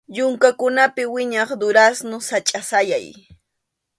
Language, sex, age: Arequipa-La Unión Quechua, female, 30-39